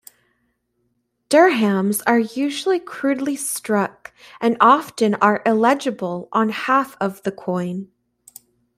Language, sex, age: English, female, 19-29